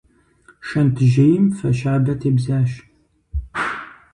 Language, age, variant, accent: Kabardian, 19-29, Адыгэбзэ (Къэбэрдей, Кирил, псоми зэдай), Джылэхъстэней (Gilahsteney)